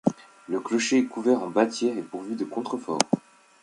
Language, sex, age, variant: French, male, 30-39, Français de métropole